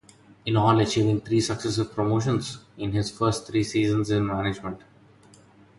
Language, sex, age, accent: English, male, 30-39, India and South Asia (India, Pakistan, Sri Lanka)